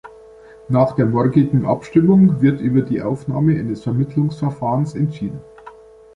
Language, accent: German, Deutschland Deutsch